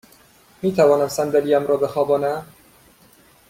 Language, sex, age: Persian, male, 30-39